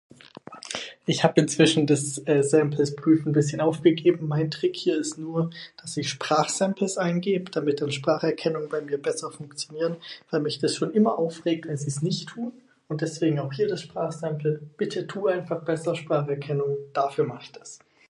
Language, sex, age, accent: German, male, 19-29, Deutschland Deutsch